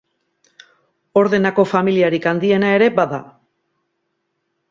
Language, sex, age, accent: Basque, female, 40-49, Mendebalekoa (Araba, Bizkaia, Gipuzkoako mendebaleko herri batzuk)